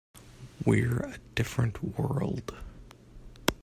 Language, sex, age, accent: English, male, 19-29, United States English